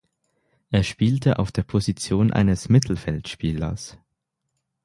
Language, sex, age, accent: German, male, 19-29, Deutschland Deutsch; Schweizerdeutsch